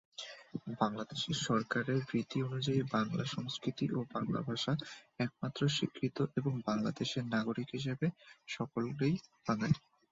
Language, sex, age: Bengali, male, 19-29